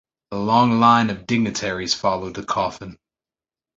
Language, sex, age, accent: English, male, 19-29, United States English